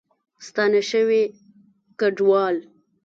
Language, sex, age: Pashto, female, 19-29